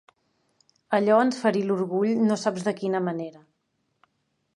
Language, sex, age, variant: Catalan, female, 40-49, Central